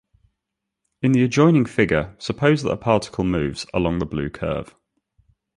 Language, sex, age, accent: English, male, 30-39, England English